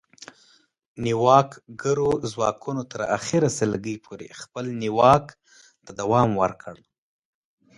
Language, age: Pashto, 19-29